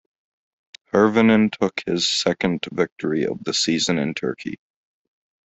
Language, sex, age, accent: English, male, 19-29, United States English